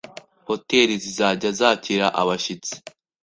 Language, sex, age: Kinyarwanda, male, under 19